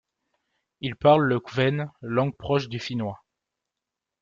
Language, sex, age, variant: French, male, 19-29, Français de métropole